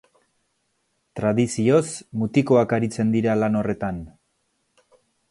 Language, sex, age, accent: Basque, male, 40-49, Erdialdekoa edo Nafarra (Gipuzkoa, Nafarroa)